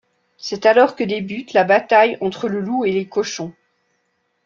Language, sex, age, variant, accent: French, female, 50-59, Français d'Europe, Français de Suisse